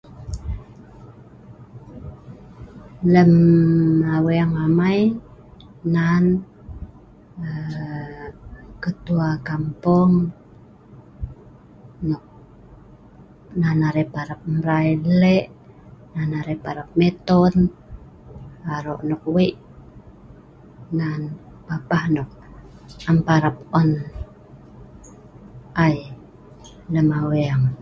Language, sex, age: Sa'ban, female, 50-59